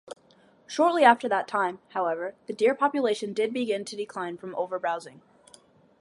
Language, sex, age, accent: English, female, under 19, United States English